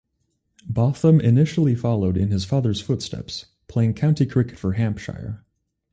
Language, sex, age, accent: English, male, 19-29, United States English